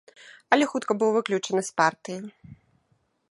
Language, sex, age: Belarusian, female, 19-29